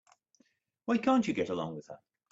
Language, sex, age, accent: English, male, 60-69, England English